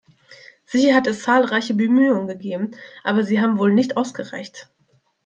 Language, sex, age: German, female, 19-29